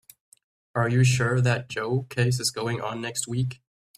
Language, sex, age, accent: English, male, under 19, United States English